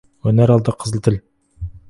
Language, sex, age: Kazakh, male, 19-29